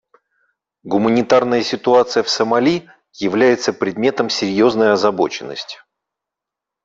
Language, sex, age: Russian, male, 40-49